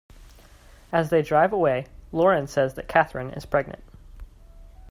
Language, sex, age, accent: English, male, 19-29, United States English